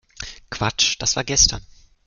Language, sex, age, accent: German, male, 19-29, Deutschland Deutsch